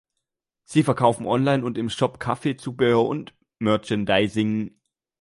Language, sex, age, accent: German, male, under 19, Deutschland Deutsch